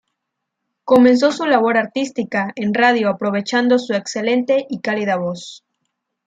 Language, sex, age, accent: Spanish, female, 19-29, México